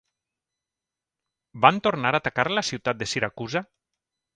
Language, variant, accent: Catalan, Valencià meridional, valencià